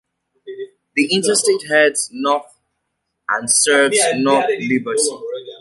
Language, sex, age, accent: English, male, 30-39, United States English